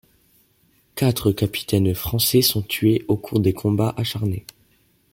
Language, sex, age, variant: French, male, under 19, Français de métropole